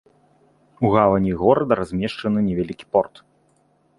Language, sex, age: Belarusian, male, 30-39